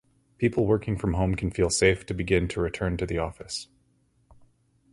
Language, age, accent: English, 30-39, Canadian English